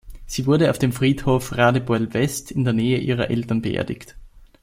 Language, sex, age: German, male, under 19